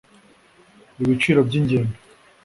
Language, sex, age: Kinyarwanda, male, 19-29